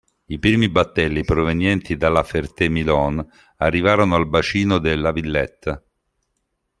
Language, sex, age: Italian, male, 50-59